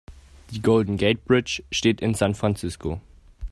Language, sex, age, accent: German, male, under 19, Deutschland Deutsch